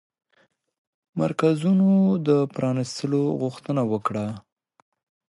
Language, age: Pashto, 19-29